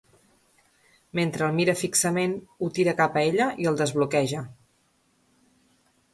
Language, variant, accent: Catalan, Central, central